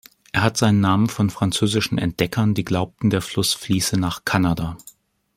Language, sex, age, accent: German, male, 40-49, Deutschland Deutsch